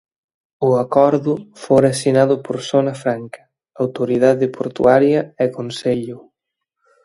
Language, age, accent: Galician, 19-29, Atlántico (seseo e gheada)